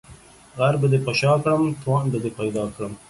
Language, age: Pashto, 30-39